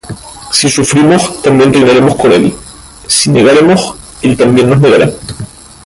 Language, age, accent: Spanish, 19-29, España: Islas Canarias